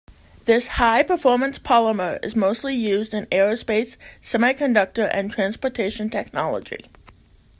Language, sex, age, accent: English, female, 30-39, United States English